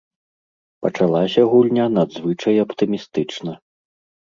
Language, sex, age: Belarusian, male, 40-49